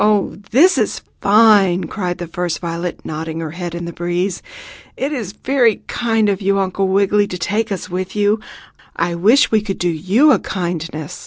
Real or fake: real